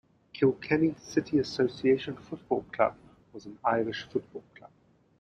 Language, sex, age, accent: English, male, 40-49, Southern African (South Africa, Zimbabwe, Namibia)